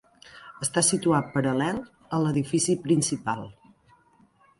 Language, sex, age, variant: Catalan, female, 40-49, Central